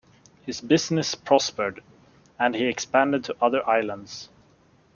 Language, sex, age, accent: English, male, 19-29, England English